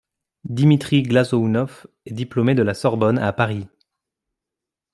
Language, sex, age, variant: French, male, 19-29, Français de métropole